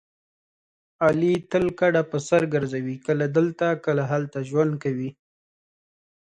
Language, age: Pashto, 30-39